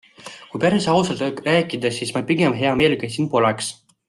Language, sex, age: Estonian, male, 19-29